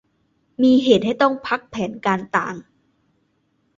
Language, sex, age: Thai, female, 19-29